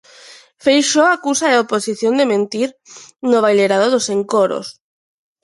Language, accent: Galician, Neofalante